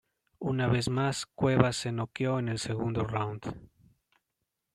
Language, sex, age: Spanish, male, 30-39